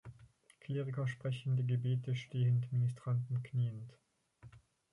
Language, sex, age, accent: German, male, 19-29, Deutschland Deutsch; Schweizerdeutsch